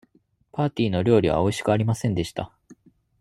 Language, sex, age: Japanese, male, 30-39